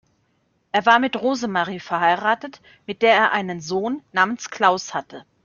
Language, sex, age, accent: German, female, 30-39, Deutschland Deutsch